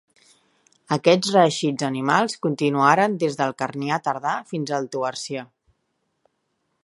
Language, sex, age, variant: Catalan, female, 30-39, Central